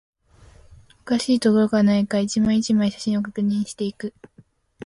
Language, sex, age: Japanese, female, under 19